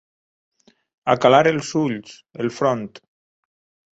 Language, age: Catalan, 50-59